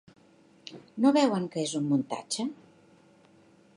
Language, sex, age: Catalan, female, 60-69